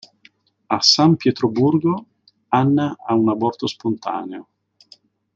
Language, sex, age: Italian, male, 40-49